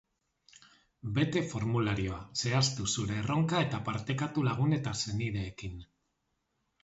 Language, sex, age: Basque, male, 40-49